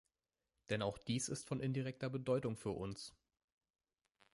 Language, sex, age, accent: German, male, 19-29, Deutschland Deutsch